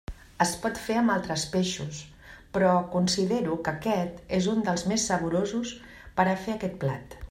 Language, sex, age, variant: Catalan, female, 50-59, Central